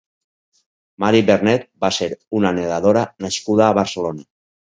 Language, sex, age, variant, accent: Catalan, male, 60-69, Valencià meridional, valencià